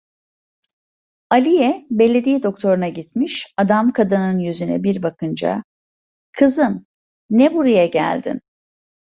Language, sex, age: Turkish, female, 50-59